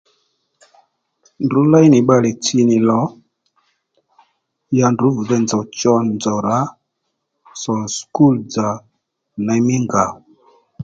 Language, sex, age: Lendu, male, 30-39